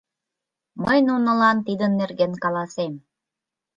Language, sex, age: Mari, female, 19-29